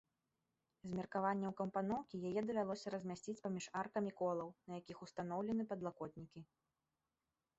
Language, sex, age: Belarusian, female, 19-29